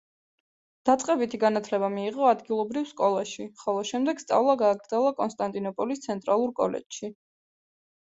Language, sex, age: Georgian, female, 19-29